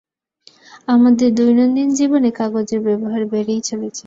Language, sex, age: Bengali, female, 19-29